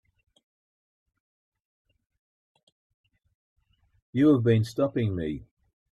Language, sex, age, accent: English, male, 60-69, Australian English